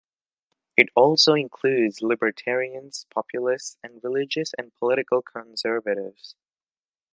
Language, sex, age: English, male, under 19